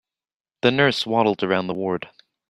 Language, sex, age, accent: English, male, under 19, United States English